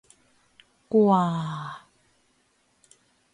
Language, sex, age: Thai, female, 19-29